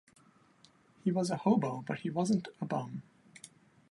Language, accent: English, United States English